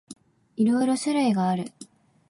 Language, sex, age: Japanese, female, 19-29